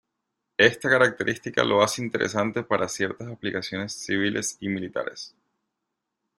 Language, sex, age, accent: Spanish, male, 19-29, Caribe: Cuba, Venezuela, Puerto Rico, República Dominicana, Panamá, Colombia caribeña, México caribeño, Costa del golfo de México